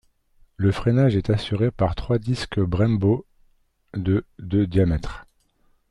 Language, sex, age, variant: French, male, 40-49, Français de métropole